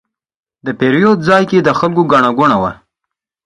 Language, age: Pashto, 19-29